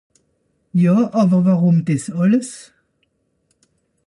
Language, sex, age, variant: Swiss German, female, 60-69, Nordniederàlemmànisch (Rishoffe, Zàwere, Bùsswìller, Hawenau, Brüemt, Stroossbùri, Molse, Dàmbàch, Schlettstàtt, Pfàlzbùri usw.)